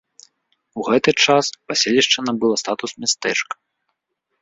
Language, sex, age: Belarusian, male, 19-29